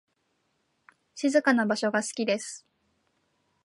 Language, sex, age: Japanese, female, 19-29